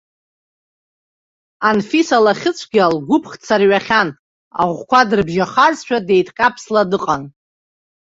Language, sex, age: Abkhazian, female, 30-39